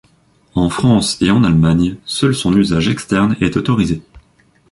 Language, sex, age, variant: French, male, under 19, Français de métropole